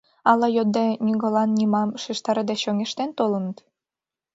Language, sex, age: Mari, female, 19-29